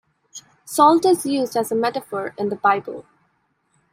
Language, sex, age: English, female, 19-29